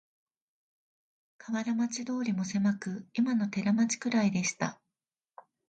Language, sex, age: Japanese, female, 40-49